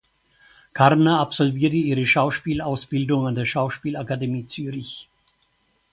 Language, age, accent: German, 70-79, Deutschland Deutsch